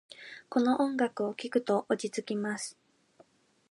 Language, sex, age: Japanese, female, 19-29